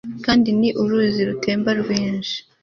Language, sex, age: Kinyarwanda, female, 19-29